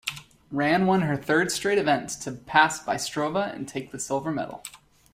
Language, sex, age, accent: English, male, 30-39, United States English